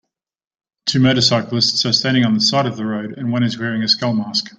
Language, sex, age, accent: English, male, 40-49, Australian English